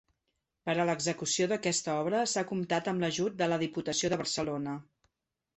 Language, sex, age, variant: Catalan, female, 50-59, Central